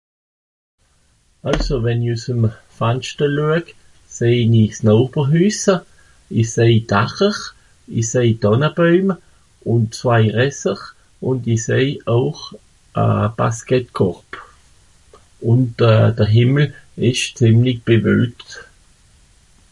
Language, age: Swiss German, 50-59